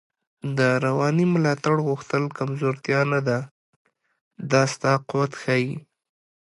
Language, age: Pashto, 19-29